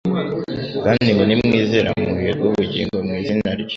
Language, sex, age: Kinyarwanda, male, under 19